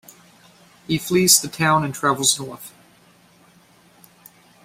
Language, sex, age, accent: English, male, 19-29, United States English